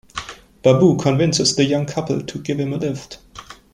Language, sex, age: English, male, 19-29